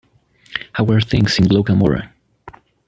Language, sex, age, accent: English, male, 19-29, United States English